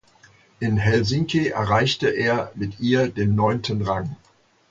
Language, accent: German, Deutschland Deutsch